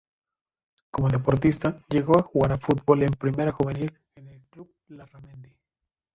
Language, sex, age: Spanish, male, 19-29